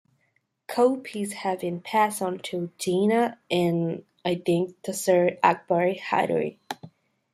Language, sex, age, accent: English, female, under 19, United States English